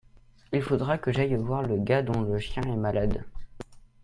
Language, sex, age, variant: French, male, under 19, Français de métropole